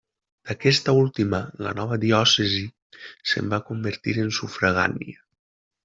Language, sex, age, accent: Catalan, male, 30-39, valencià